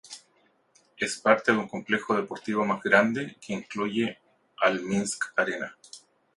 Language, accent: Spanish, Chileno: Chile, Cuyo